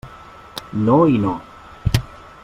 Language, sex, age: Catalan, male, 19-29